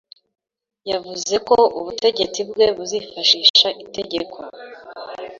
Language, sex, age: Kinyarwanda, female, 19-29